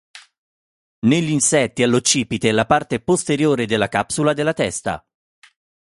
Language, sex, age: Italian, male, 30-39